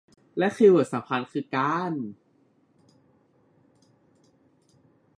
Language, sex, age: Thai, male, 19-29